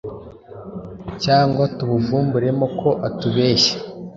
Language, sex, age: Kinyarwanda, male, 19-29